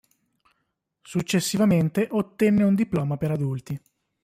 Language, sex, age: Italian, male, 30-39